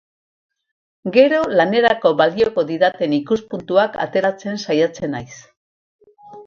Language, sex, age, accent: Basque, female, 70-79, Mendebalekoa (Araba, Bizkaia, Gipuzkoako mendebaleko herri batzuk)